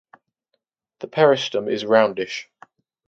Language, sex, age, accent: English, male, under 19, England English